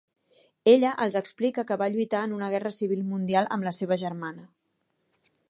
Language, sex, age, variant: Catalan, female, 40-49, Central